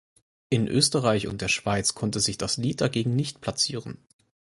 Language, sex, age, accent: German, male, 19-29, Deutschland Deutsch